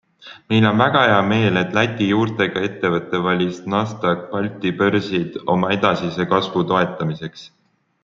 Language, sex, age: Estonian, male, 19-29